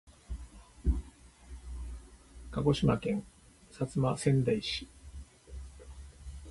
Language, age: Japanese, 60-69